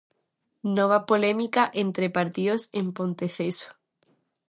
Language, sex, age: Galician, female, 19-29